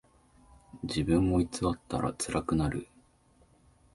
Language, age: Japanese, 19-29